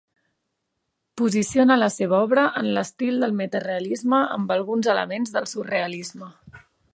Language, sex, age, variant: Catalan, female, 30-39, Central